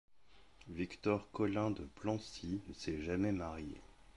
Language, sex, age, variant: French, male, 40-49, Français de métropole